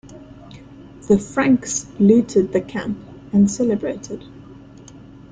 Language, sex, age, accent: English, female, 19-29, Southern African (South Africa, Zimbabwe, Namibia)